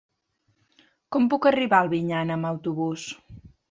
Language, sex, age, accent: Catalan, female, 30-39, gironí